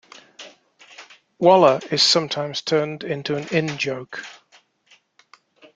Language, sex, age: English, male, 60-69